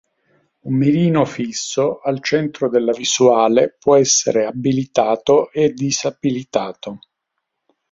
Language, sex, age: Italian, male, 60-69